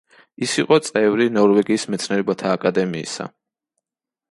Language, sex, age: Georgian, male, 19-29